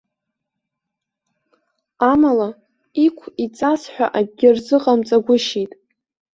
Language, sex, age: Abkhazian, female, under 19